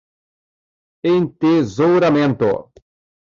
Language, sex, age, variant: Portuguese, male, 30-39, Portuguese (Brasil)